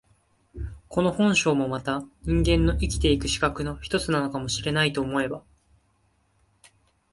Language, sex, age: Japanese, male, 19-29